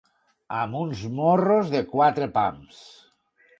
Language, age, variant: Catalan, 60-69, Tortosí